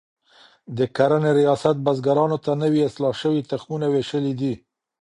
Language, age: Pashto, 50-59